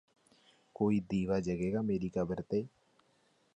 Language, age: Punjabi, 30-39